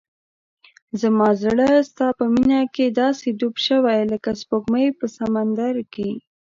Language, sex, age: Pashto, female, under 19